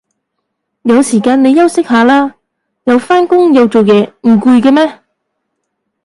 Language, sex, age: Cantonese, female, 30-39